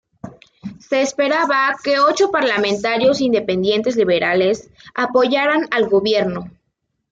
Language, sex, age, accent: Spanish, female, under 19, México